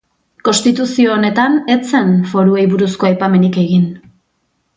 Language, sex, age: Basque, female, 40-49